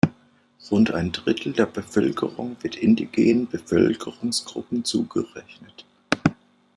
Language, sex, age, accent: German, male, 30-39, Deutschland Deutsch